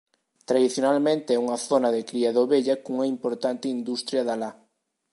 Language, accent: Galician, Oriental (común en zona oriental)